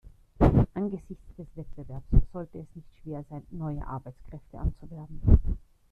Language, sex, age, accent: German, female, 50-59, Österreichisches Deutsch